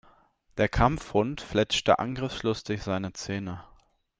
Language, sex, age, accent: German, male, 19-29, Deutschland Deutsch